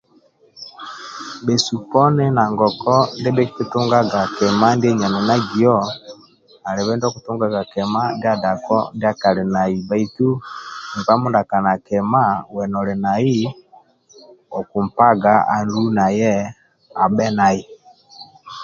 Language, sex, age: Amba (Uganda), male, 50-59